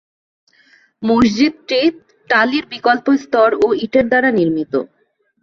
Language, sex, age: Bengali, female, 30-39